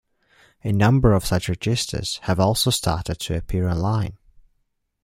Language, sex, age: English, male, 19-29